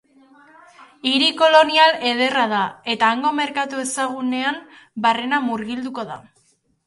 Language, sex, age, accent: Basque, female, 19-29, Erdialdekoa edo Nafarra (Gipuzkoa, Nafarroa)